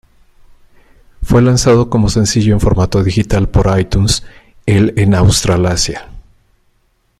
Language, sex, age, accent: Spanish, male, 40-49, México